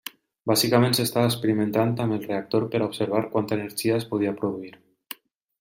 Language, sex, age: Catalan, male, 30-39